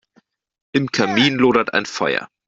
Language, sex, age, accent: German, male, 30-39, Deutschland Deutsch